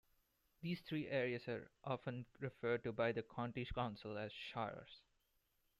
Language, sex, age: English, male, 19-29